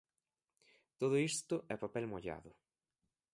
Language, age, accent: Galician, 19-29, Atlántico (seseo e gheada)